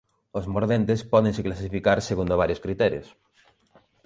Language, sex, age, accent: Galician, male, 30-39, Normativo (estándar)